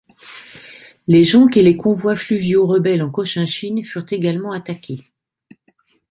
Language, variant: French, Français de métropole